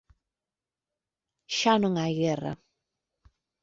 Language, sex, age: Galician, female, 30-39